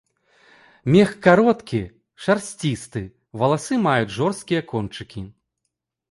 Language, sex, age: Belarusian, male, 30-39